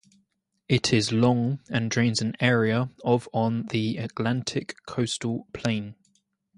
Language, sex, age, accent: English, male, 19-29, England English